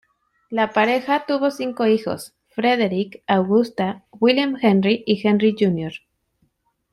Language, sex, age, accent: Spanish, female, 30-39, México